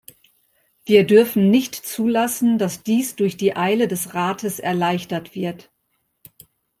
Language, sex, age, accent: German, female, 50-59, Deutschland Deutsch